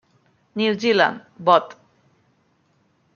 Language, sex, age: Spanish, female, 19-29